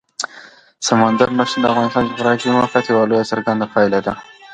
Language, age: Pashto, under 19